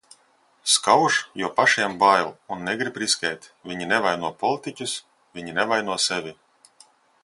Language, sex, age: Latvian, male, 30-39